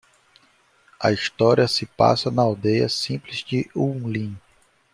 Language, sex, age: Portuguese, male, 40-49